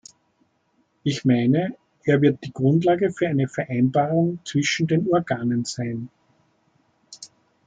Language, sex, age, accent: German, male, 40-49, Österreichisches Deutsch